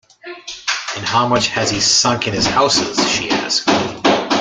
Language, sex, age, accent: English, male, 40-49, United States English